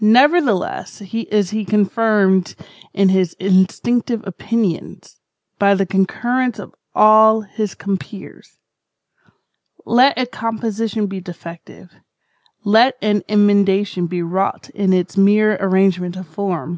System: none